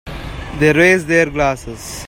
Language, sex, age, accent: English, male, 19-29, India and South Asia (India, Pakistan, Sri Lanka)